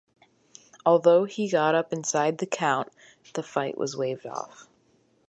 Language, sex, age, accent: English, female, under 19, United States English